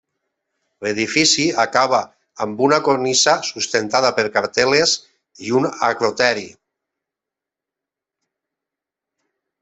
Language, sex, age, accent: Catalan, male, 50-59, valencià